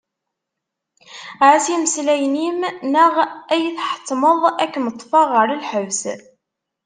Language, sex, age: Kabyle, female, 19-29